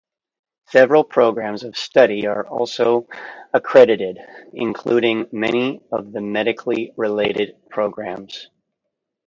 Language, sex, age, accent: English, male, 30-39, United States English; West Coast